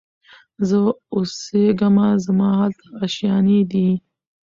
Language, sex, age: Pashto, female, 19-29